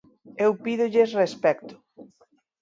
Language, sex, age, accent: Galician, female, 40-49, Normativo (estándar)